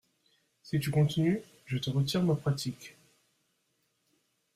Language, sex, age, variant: French, male, 19-29, Français de métropole